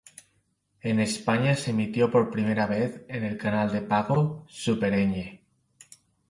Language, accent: Spanish, España: Centro-Sur peninsular (Madrid, Toledo, Castilla-La Mancha)